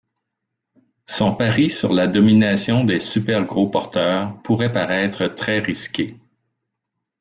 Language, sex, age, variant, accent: French, male, 50-59, Français d'Amérique du Nord, Français du Canada